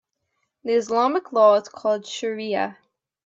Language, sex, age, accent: English, female, 19-29, United States English